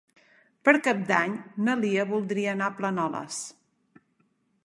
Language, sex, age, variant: Catalan, female, 40-49, Central